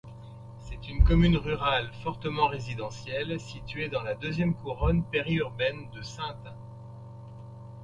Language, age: French, 60-69